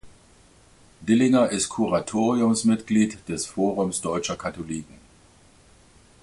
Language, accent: German, Hochdeutsch